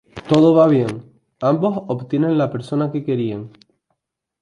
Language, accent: Spanish, España: Sur peninsular (Andalucia, Extremadura, Murcia)